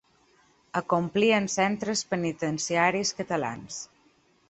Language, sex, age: Catalan, female, 30-39